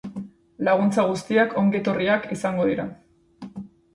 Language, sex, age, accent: Basque, female, 19-29, Mendebalekoa (Araba, Bizkaia, Gipuzkoako mendebaleko herri batzuk)